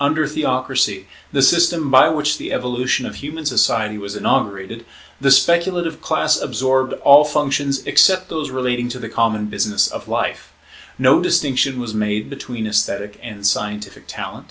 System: none